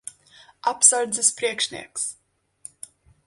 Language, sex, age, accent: Latvian, female, 19-29, Riga